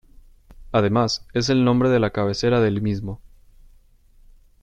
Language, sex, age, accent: Spanish, male, 19-29, México